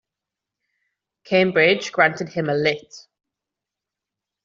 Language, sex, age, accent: English, female, 19-29, England English